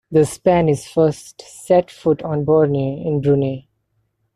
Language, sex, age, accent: English, male, 19-29, India and South Asia (India, Pakistan, Sri Lanka)